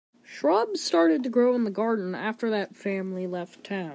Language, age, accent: English, under 19, England English